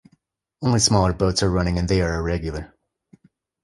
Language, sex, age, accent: English, male, 30-39, United States English